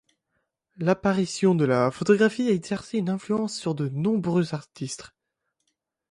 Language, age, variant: French, 19-29, Français de métropole